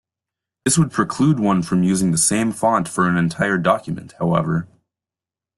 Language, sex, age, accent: English, male, 19-29, United States English